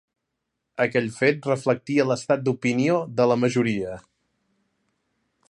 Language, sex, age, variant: Catalan, male, 19-29, Central